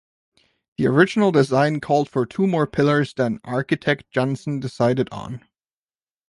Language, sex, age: English, male, 19-29